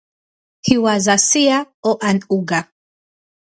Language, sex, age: English, female, 30-39